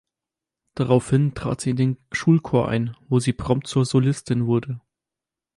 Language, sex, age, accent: German, male, 19-29, Deutschland Deutsch